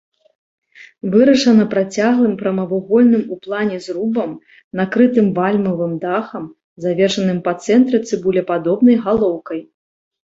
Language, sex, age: Belarusian, female, 30-39